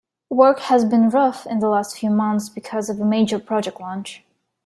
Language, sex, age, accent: English, female, 19-29, United States English